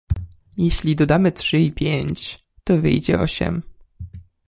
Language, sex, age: Polish, male, 19-29